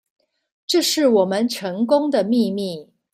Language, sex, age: Chinese, female, 40-49